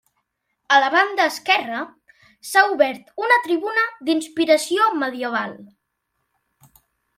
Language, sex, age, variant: Catalan, male, under 19, Central